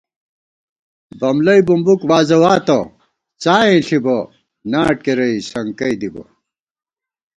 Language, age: Gawar-Bati, 30-39